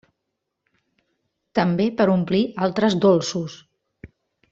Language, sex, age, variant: Catalan, female, 50-59, Central